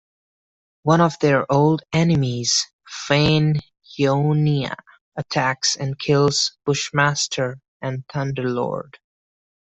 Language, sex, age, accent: English, male, 19-29, India and South Asia (India, Pakistan, Sri Lanka)